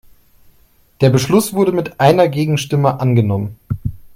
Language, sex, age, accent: German, male, 30-39, Deutschland Deutsch